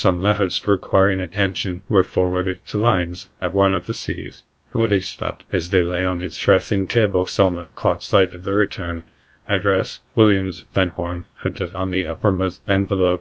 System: TTS, GlowTTS